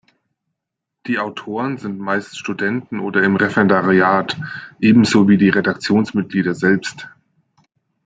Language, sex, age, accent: German, male, 40-49, Deutschland Deutsch